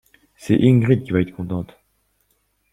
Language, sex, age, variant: French, male, under 19, Français de métropole